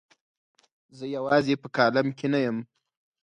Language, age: Pashto, 19-29